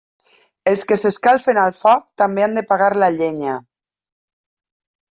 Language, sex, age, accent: Catalan, female, 50-59, valencià